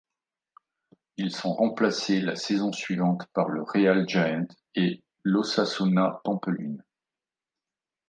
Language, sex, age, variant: French, male, 40-49, Français de métropole